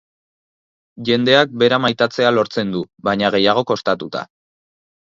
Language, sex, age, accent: Basque, male, 19-29, Erdialdekoa edo Nafarra (Gipuzkoa, Nafarroa)